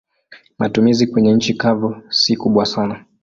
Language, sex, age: Swahili, male, 19-29